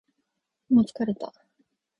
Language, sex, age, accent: Japanese, female, 19-29, 標準語